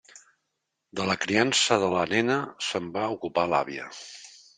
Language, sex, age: Catalan, male, 40-49